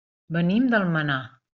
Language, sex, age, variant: Catalan, female, 40-49, Central